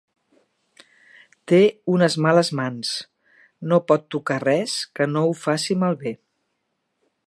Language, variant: Catalan, Central